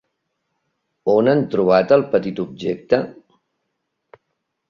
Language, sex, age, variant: Catalan, male, 50-59, Central